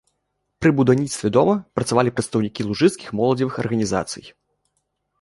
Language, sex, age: Belarusian, male, under 19